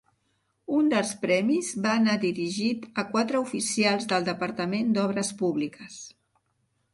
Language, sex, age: Catalan, female, 60-69